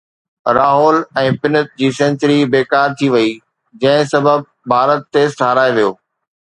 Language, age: Sindhi, 40-49